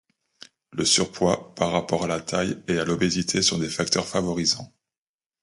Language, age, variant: French, 30-39, Français de métropole